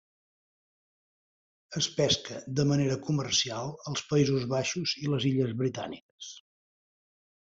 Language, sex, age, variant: Catalan, male, 60-69, Central